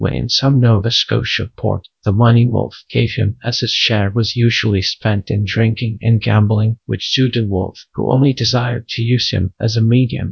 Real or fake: fake